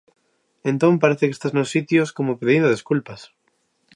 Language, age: Galician, under 19